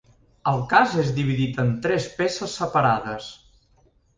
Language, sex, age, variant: Catalan, male, 40-49, Central